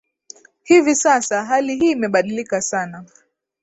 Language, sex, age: Swahili, female, 19-29